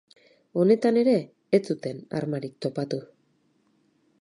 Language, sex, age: Basque, female, 40-49